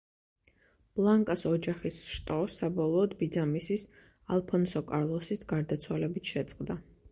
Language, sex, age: Georgian, female, 30-39